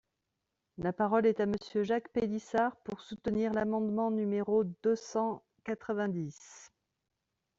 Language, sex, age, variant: French, female, 40-49, Français de métropole